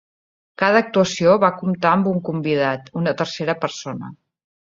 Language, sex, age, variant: Catalan, female, 50-59, Central